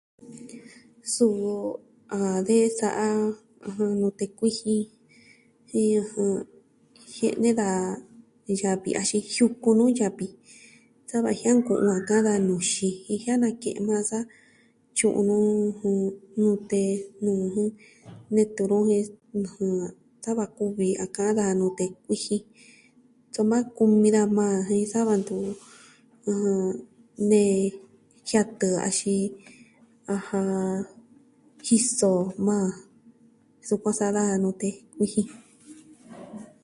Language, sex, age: Southwestern Tlaxiaco Mixtec, female, 19-29